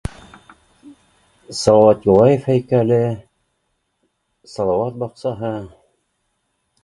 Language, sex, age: Bashkir, male, 50-59